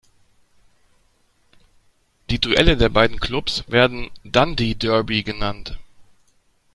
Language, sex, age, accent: German, male, 30-39, Deutschland Deutsch